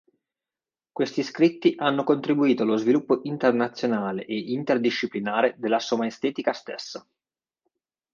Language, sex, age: Italian, male, 30-39